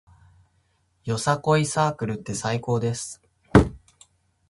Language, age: Japanese, 19-29